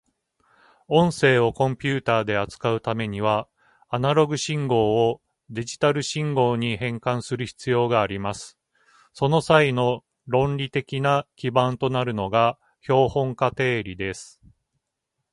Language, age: Japanese, 50-59